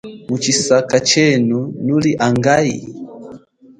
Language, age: Chokwe, 30-39